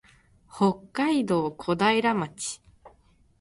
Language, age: Japanese, 19-29